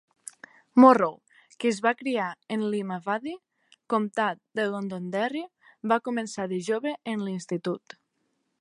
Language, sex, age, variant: Catalan, female, under 19, Nord-Occidental